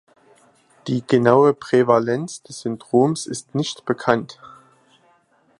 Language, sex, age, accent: German, male, 30-39, Deutschland Deutsch